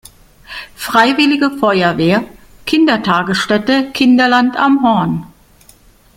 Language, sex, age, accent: German, female, 50-59, Deutschland Deutsch